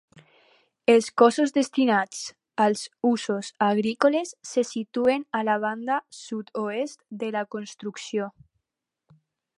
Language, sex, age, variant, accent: Catalan, female, under 19, Alacantí, valencià